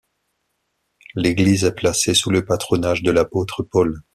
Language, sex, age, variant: French, male, 30-39, Français de métropole